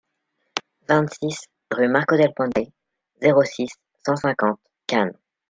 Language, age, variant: French, 19-29, Français de métropole